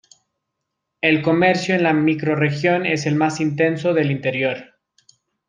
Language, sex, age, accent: Spanish, male, 19-29, Andino-Pacífico: Colombia, Perú, Ecuador, oeste de Bolivia y Venezuela andina